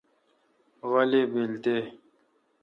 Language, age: Kalkoti, 19-29